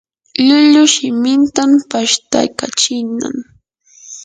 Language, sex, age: Yanahuanca Pasco Quechua, female, 30-39